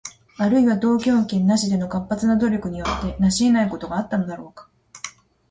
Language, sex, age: Japanese, female, 50-59